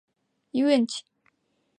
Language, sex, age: Japanese, female, under 19